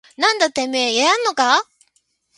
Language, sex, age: Japanese, female, 60-69